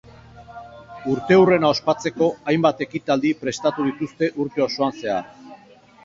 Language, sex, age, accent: Basque, male, 50-59, Erdialdekoa edo Nafarra (Gipuzkoa, Nafarroa)